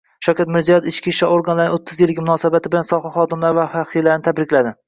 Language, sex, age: Uzbek, male, 19-29